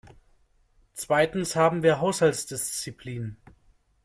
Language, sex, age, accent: German, male, 19-29, Deutschland Deutsch